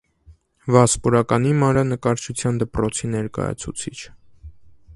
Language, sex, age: Armenian, male, 19-29